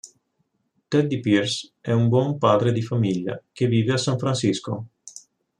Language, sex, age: Italian, male, 50-59